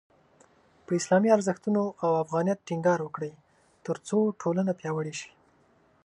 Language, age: Pashto, 19-29